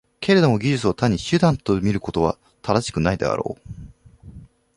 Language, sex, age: Japanese, male, 19-29